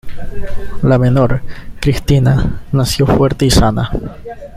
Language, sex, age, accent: Spanish, male, 19-29, Andino-Pacífico: Colombia, Perú, Ecuador, oeste de Bolivia y Venezuela andina